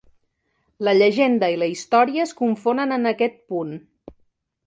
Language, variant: Catalan, Central